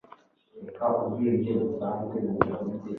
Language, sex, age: Kinyarwanda, male, 19-29